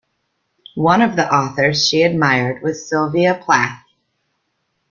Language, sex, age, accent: English, female, 40-49, United States English